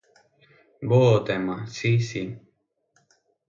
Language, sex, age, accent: Galician, male, 19-29, Central (gheada); Oriental (común en zona oriental); Normativo (estándar)